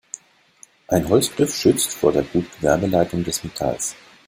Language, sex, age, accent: German, male, 50-59, Deutschland Deutsch